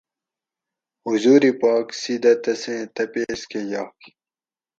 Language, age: Gawri, 19-29